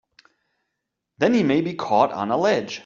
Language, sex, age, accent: English, male, 30-39, United States English